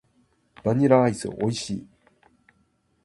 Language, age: Japanese, 19-29